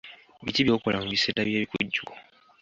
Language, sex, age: Ganda, male, 19-29